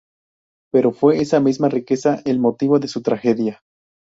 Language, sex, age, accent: Spanish, male, 19-29, México